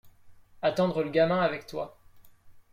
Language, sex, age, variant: French, male, 19-29, Français de métropole